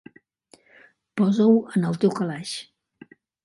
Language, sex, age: Catalan, female, 60-69